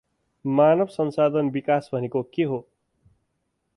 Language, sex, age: Nepali, male, 30-39